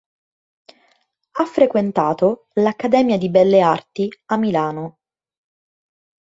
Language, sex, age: Italian, female, 19-29